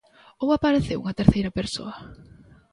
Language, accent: Galician, Normativo (estándar)